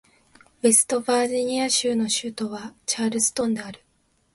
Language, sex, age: Japanese, female, 19-29